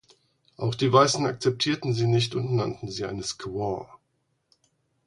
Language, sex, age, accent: German, male, 40-49, Deutschland Deutsch